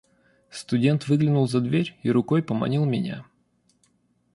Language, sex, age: Russian, male, 30-39